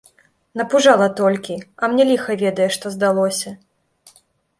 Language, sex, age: Belarusian, female, 19-29